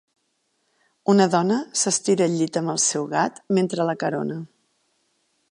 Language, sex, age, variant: Catalan, female, 40-49, Central